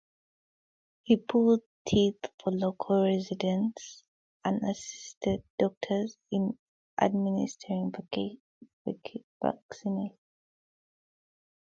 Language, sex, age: English, female, 19-29